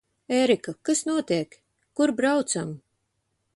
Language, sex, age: Latvian, female, 30-39